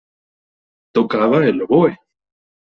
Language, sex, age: Spanish, male, 19-29